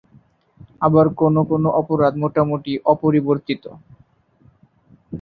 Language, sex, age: Bengali, male, 19-29